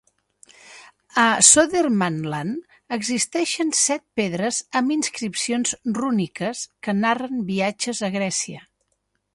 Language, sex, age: Catalan, female, 50-59